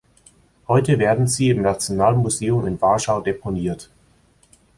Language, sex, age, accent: German, male, 19-29, Deutschland Deutsch